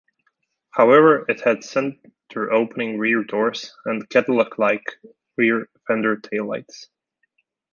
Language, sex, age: English, male, 19-29